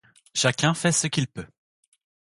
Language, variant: French, Français de métropole